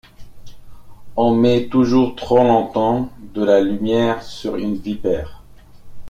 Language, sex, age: French, male, 40-49